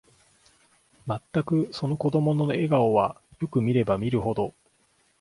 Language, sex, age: Japanese, male, 30-39